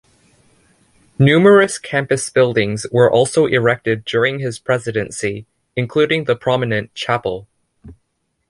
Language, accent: English, Canadian English